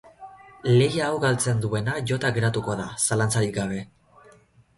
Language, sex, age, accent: Basque, male, 19-29, Mendebalekoa (Araba, Bizkaia, Gipuzkoako mendebaleko herri batzuk)